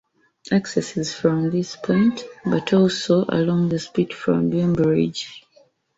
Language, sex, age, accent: English, female, 30-39, England English